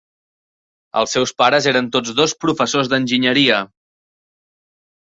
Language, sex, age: Catalan, male, 30-39